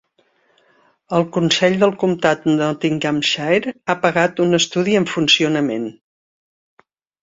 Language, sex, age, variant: Catalan, female, 70-79, Central